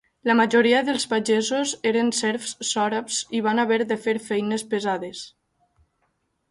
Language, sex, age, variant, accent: Catalan, female, 19-29, Valencià meridional, valencià